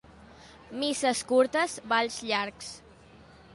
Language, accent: Catalan, aprenent (recent, des d'altres llengües)